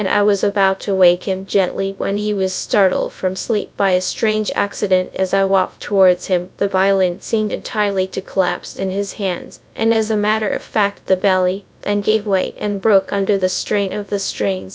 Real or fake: fake